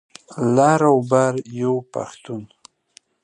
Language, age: Pashto, 40-49